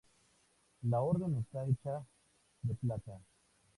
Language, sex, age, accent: Spanish, male, 19-29, México